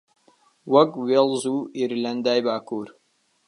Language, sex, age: Central Kurdish, male, 19-29